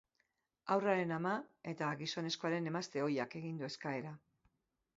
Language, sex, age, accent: Basque, female, 50-59, Mendebalekoa (Araba, Bizkaia, Gipuzkoako mendebaleko herri batzuk)